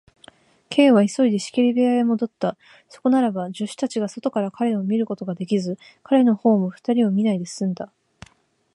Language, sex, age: Japanese, female, 19-29